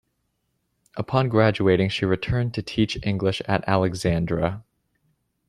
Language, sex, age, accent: English, male, 19-29, United States English